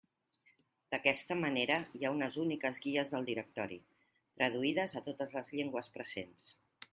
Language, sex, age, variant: Catalan, female, 50-59, Central